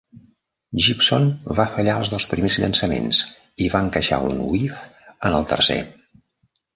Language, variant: Catalan, Central